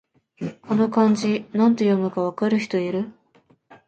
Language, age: Japanese, 19-29